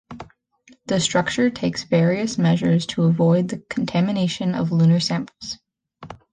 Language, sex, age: English, female, 19-29